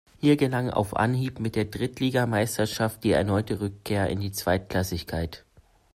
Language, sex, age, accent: German, male, under 19, Deutschland Deutsch